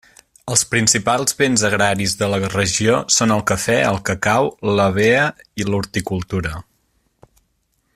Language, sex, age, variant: Catalan, male, 19-29, Central